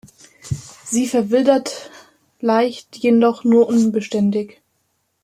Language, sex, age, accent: German, female, 19-29, Deutschland Deutsch